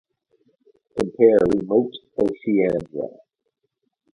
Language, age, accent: English, 40-49, United States English